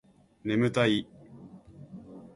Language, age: Japanese, 19-29